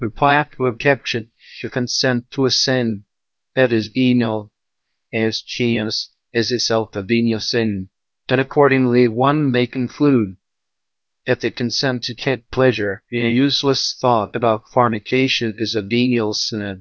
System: TTS, VITS